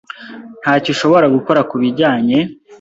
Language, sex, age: Kinyarwanda, male, 19-29